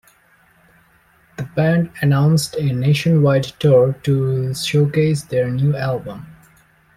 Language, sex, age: English, male, 19-29